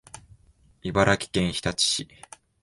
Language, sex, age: Japanese, male, 19-29